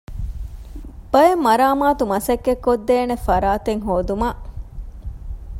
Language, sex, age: Divehi, female, 30-39